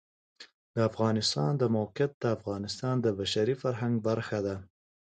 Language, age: Pashto, 19-29